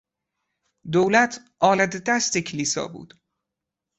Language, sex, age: Persian, male, 19-29